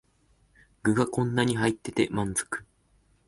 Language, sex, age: Japanese, male, 19-29